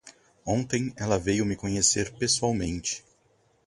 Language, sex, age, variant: Portuguese, male, 30-39, Portuguese (Brasil)